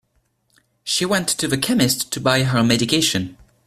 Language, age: English, 19-29